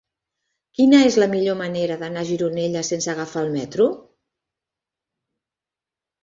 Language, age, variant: Catalan, 50-59, Central